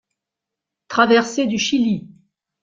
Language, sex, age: French, female, 60-69